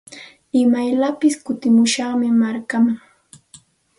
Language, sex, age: Santa Ana de Tusi Pasco Quechua, female, 30-39